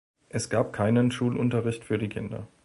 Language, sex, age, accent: German, male, 19-29, Deutschland Deutsch